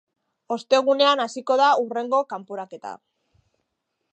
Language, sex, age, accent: Basque, female, 40-49, Mendebalekoa (Araba, Bizkaia, Gipuzkoako mendebaleko herri batzuk)